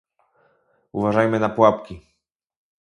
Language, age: Polish, 19-29